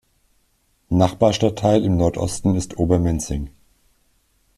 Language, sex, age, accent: German, male, 40-49, Deutschland Deutsch